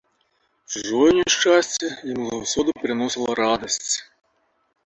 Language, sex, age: Belarusian, male, 40-49